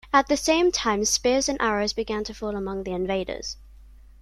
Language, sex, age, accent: English, female, under 19, England English